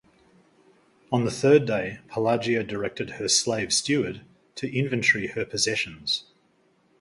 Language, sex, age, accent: English, male, 50-59, Australian English